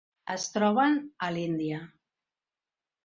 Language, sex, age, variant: Catalan, female, 60-69, Central